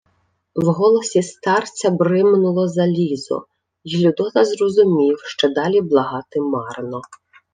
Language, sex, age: Ukrainian, female, 30-39